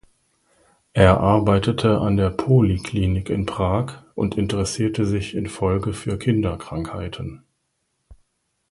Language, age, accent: German, 50-59, Deutschland Deutsch